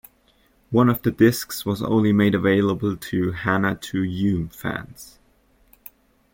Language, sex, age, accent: English, male, 19-29, United States English